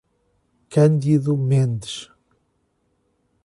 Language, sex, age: Portuguese, male, 40-49